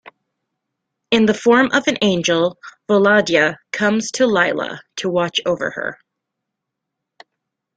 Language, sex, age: English, female, 30-39